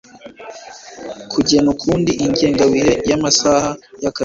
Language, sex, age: Kinyarwanda, male, under 19